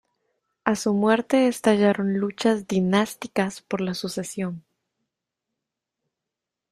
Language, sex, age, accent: Spanish, female, 19-29, América central